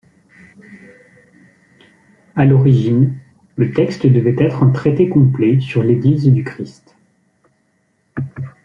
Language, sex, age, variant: French, male, 30-39, Français de métropole